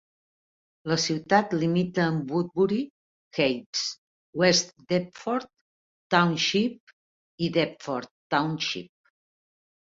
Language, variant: Catalan, Central